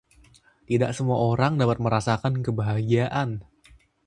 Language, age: Indonesian, 19-29